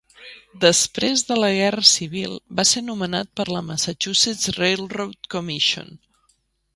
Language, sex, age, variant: Catalan, female, 40-49, Central